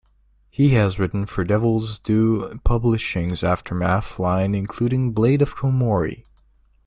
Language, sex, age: English, male, under 19